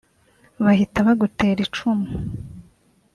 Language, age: Kinyarwanda, 19-29